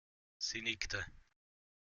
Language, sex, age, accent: German, male, 30-39, Österreichisches Deutsch